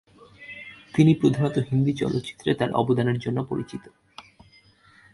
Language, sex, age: Bengali, male, under 19